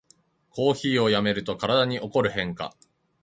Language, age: Japanese, 30-39